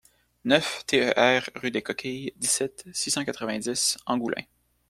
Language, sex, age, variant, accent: French, male, 19-29, Français d'Amérique du Nord, Français du Canada